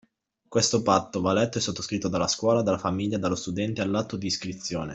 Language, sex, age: Italian, male, 19-29